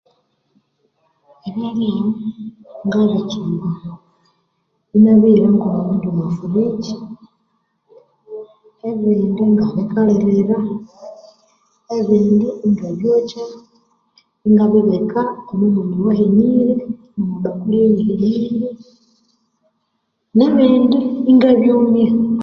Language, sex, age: Konzo, female, 30-39